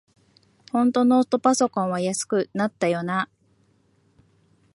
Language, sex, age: Japanese, female, 40-49